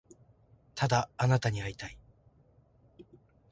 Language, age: Japanese, 19-29